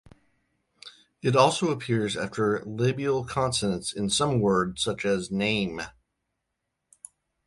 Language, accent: English, United States English